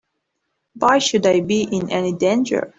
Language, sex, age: English, female, 19-29